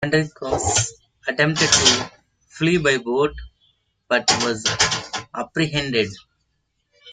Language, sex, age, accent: English, male, 19-29, India and South Asia (India, Pakistan, Sri Lanka)